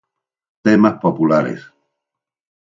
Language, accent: Spanish, España: Sur peninsular (Andalucia, Extremadura, Murcia)